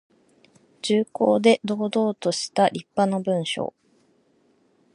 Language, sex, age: Japanese, female, 19-29